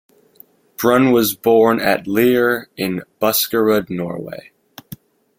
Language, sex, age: English, male, 19-29